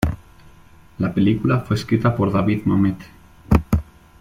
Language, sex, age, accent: Spanish, male, 19-29, España: Centro-Sur peninsular (Madrid, Toledo, Castilla-La Mancha)